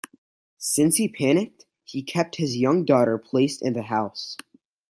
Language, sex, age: English, male, 19-29